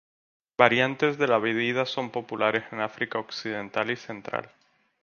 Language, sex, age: Spanish, male, 30-39